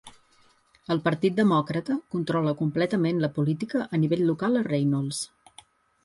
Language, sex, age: Catalan, female, 50-59